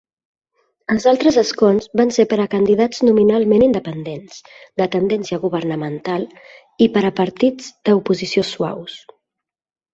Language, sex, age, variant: Catalan, female, 30-39, Central